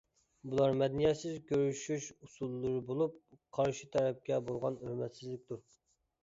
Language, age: Uyghur, 19-29